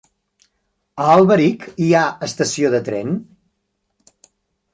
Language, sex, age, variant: Catalan, male, 60-69, Central